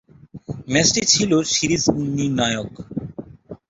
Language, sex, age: Bengali, male, 30-39